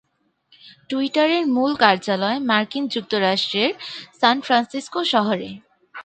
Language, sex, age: Bengali, female, 19-29